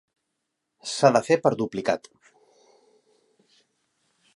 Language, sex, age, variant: Catalan, male, 30-39, Central